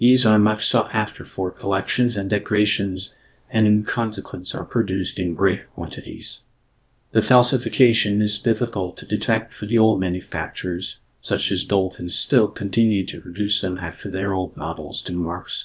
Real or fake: fake